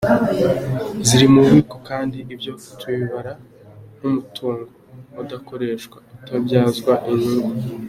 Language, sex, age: Kinyarwanda, male, 19-29